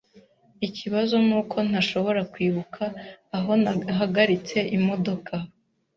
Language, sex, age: Kinyarwanda, female, 19-29